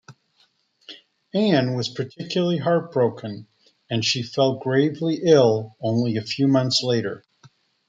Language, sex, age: English, male, 50-59